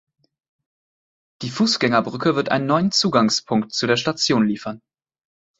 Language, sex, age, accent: German, male, 19-29, Deutschland Deutsch